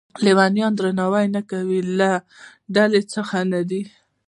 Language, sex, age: Pashto, female, 19-29